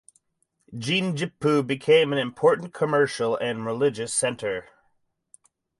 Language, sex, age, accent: English, male, 30-39, United States English